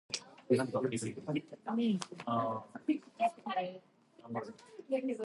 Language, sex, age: English, female, under 19